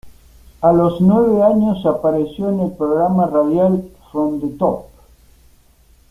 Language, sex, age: Spanish, male, 50-59